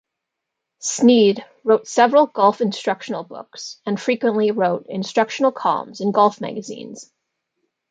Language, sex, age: English, female, 19-29